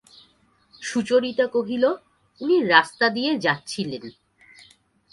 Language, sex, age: Bengali, female, 19-29